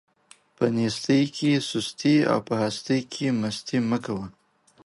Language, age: Pashto, 19-29